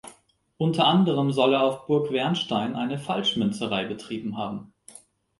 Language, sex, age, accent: German, male, 30-39, Deutschland Deutsch